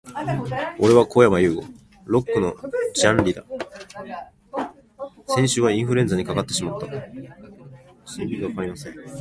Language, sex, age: Japanese, male, 19-29